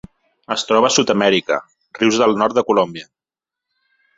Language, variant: Catalan, Central